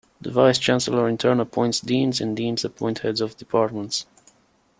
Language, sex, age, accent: English, male, 30-39, United States English